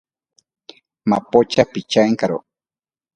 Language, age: Ashéninka Perené, 40-49